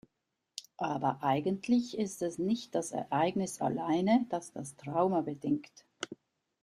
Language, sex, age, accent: German, female, 60-69, Schweizerdeutsch